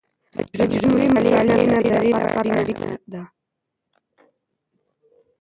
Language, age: Pashto, 19-29